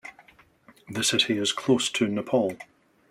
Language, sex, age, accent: English, male, 40-49, Scottish English